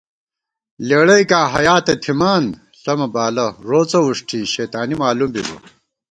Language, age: Gawar-Bati, 30-39